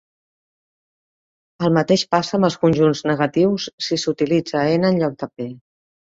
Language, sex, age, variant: Catalan, female, 50-59, Central